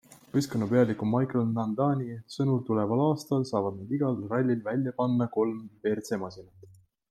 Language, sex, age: Estonian, male, 19-29